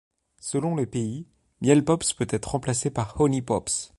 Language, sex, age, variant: French, male, 30-39, Français de métropole